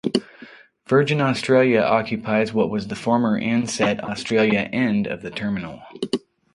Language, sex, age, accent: English, male, 40-49, United States English